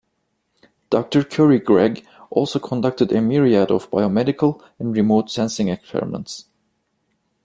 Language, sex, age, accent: English, male, 19-29, United States English